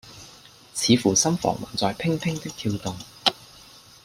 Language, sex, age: Cantonese, male, 19-29